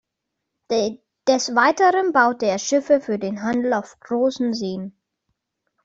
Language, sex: German, male